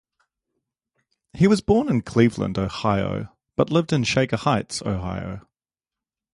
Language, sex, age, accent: English, male, 40-49, New Zealand English